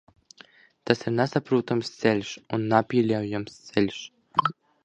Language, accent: Latvian, Latgaliešu